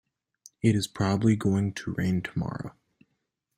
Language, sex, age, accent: English, male, under 19, United States English